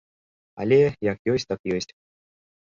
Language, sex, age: Belarusian, male, 19-29